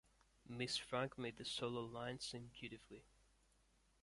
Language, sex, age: English, male, under 19